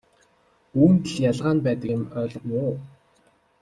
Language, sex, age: Mongolian, male, 19-29